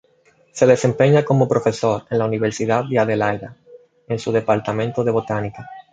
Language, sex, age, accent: Spanish, male, 19-29, Caribe: Cuba, Venezuela, Puerto Rico, República Dominicana, Panamá, Colombia caribeña, México caribeño, Costa del golfo de México